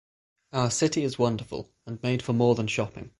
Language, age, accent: English, 19-29, England English; Northern English